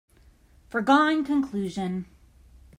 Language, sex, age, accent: English, female, 30-39, United States English